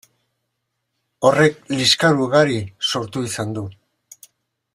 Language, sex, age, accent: Basque, male, 60-69, Mendebalekoa (Araba, Bizkaia, Gipuzkoako mendebaleko herri batzuk)